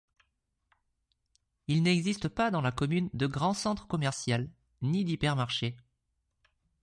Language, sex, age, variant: French, male, 30-39, Français de métropole